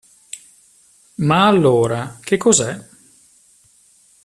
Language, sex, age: Italian, male, 40-49